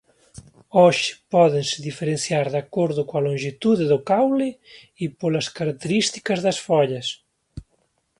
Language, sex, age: Galician, male, 40-49